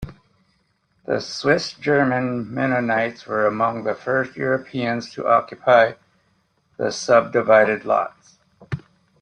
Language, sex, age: English, male, 40-49